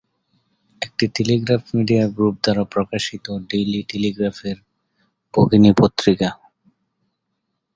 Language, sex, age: Bengali, male, 30-39